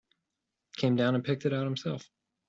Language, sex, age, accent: English, male, 30-39, United States English